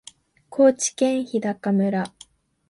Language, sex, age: Japanese, female, 19-29